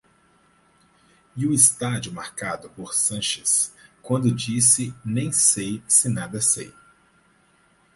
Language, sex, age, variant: Portuguese, male, 30-39, Portuguese (Brasil)